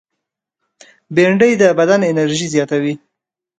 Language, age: Pashto, 19-29